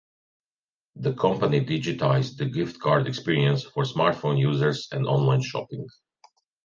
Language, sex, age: English, male, 50-59